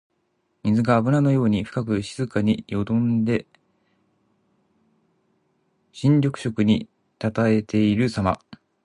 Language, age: Japanese, 30-39